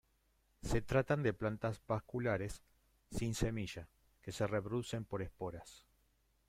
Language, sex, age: Spanish, male, 50-59